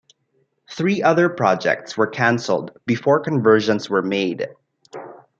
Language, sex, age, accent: English, male, 19-29, Filipino